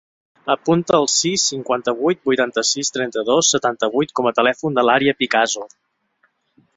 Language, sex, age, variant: Catalan, male, 30-39, Central